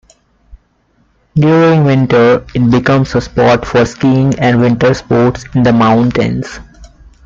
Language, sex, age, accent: English, male, under 19, India and South Asia (India, Pakistan, Sri Lanka)